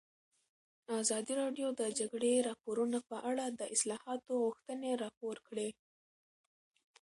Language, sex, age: Pashto, female, under 19